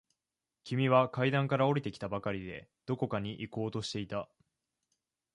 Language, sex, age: Japanese, male, 19-29